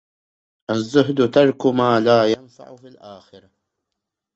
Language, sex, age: Arabic, male, 19-29